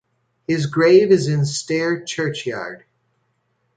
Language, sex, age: English, male, 40-49